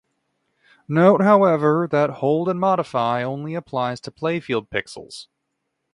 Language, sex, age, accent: English, male, 19-29, United States English